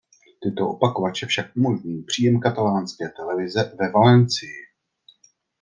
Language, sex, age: Czech, male, 30-39